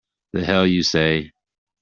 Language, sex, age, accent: English, male, 50-59, United States English